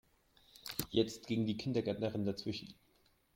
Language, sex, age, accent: German, male, 19-29, Deutschland Deutsch